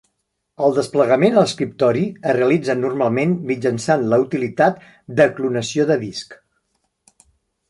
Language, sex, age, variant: Catalan, male, 60-69, Central